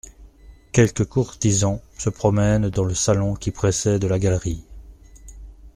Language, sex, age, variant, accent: French, male, 40-49, Français d'Europe, Français de Belgique